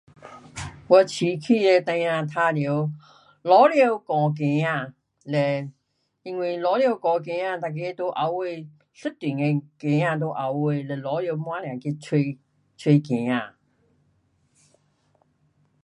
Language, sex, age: Pu-Xian Chinese, female, 70-79